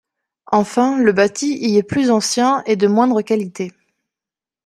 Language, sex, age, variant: French, female, 30-39, Français de métropole